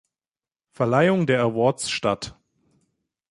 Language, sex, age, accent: German, male, 19-29, Deutschland Deutsch